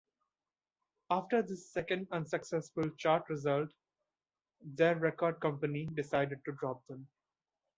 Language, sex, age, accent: English, male, 19-29, India and South Asia (India, Pakistan, Sri Lanka)